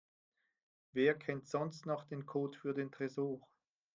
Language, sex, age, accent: German, male, 50-59, Schweizerdeutsch